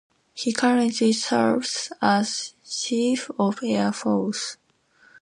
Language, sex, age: English, female, 19-29